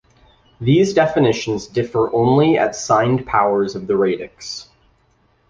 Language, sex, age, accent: English, male, 19-29, United States English